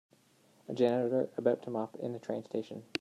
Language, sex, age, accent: English, male, 30-39, Canadian English